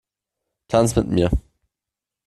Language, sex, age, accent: German, male, 19-29, Deutschland Deutsch